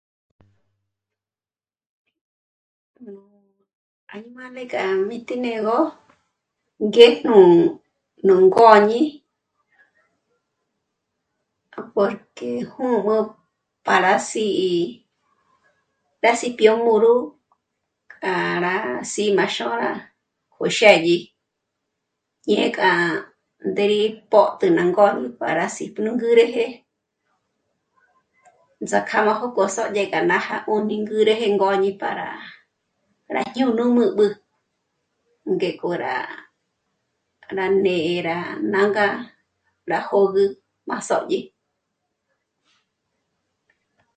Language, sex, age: Michoacán Mazahua, female, 60-69